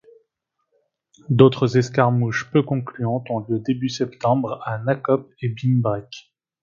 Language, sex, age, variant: French, male, 30-39, Français de métropole